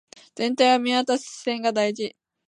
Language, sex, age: Japanese, female, 19-29